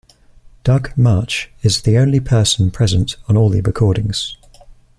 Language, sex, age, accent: English, male, 19-29, England English